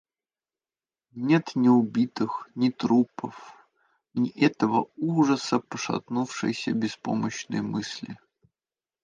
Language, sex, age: Russian, male, 30-39